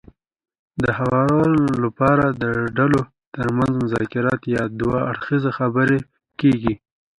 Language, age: Pashto, 19-29